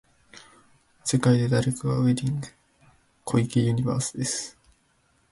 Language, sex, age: Japanese, male, 19-29